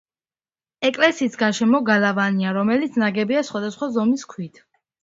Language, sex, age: Georgian, female, under 19